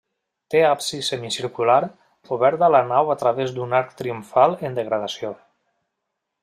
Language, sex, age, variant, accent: Catalan, male, 30-39, Valencià meridional, valencià